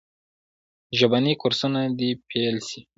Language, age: Pashto, 19-29